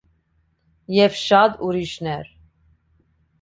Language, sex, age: Armenian, female, 30-39